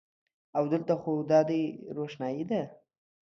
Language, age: Pashto, 19-29